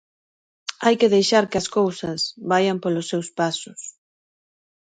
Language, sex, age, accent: Galician, female, 40-49, Oriental (común en zona oriental)